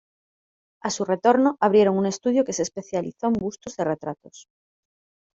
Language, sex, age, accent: Spanish, female, 30-39, España: Norte peninsular (Asturias, Castilla y León, Cantabria, País Vasco, Navarra, Aragón, La Rioja, Guadalajara, Cuenca)